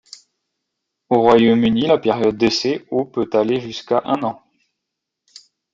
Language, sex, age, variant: French, male, 30-39, Français de métropole